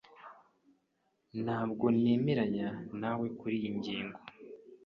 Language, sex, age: Kinyarwanda, male, 19-29